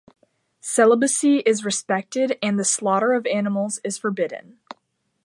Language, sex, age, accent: English, female, under 19, United States English